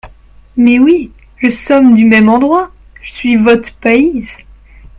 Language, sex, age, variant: French, female, 19-29, Français de métropole